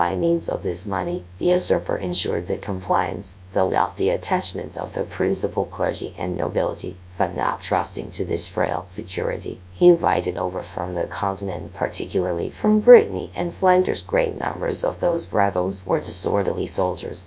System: TTS, GradTTS